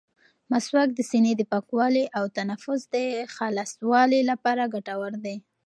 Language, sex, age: Pashto, female, 19-29